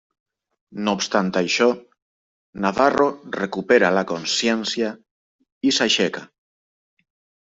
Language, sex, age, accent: Catalan, male, 30-39, valencià